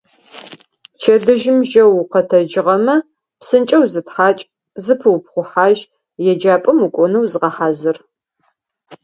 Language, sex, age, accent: Adyghe, female, 40-49, Кıэмгуй (Çemguy)